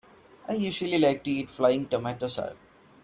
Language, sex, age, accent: English, male, 19-29, India and South Asia (India, Pakistan, Sri Lanka)